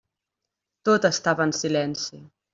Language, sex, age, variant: Catalan, female, 30-39, Central